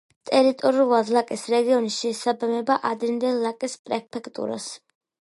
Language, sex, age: Georgian, female, under 19